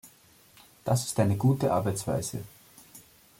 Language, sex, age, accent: German, male, 30-39, Österreichisches Deutsch